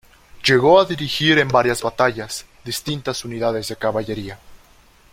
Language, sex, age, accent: Spanish, male, 19-29, México